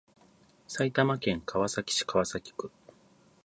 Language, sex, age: Japanese, male, 40-49